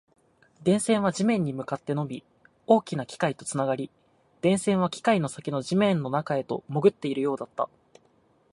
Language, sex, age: Japanese, male, 19-29